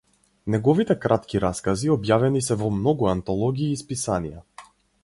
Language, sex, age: Macedonian, male, 19-29